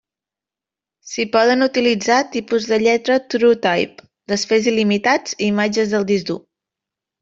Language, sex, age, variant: Catalan, female, 19-29, Central